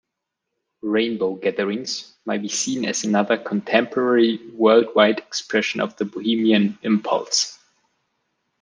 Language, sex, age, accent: English, male, 19-29, United States English